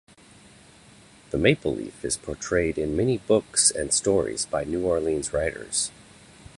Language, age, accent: English, 30-39, United States English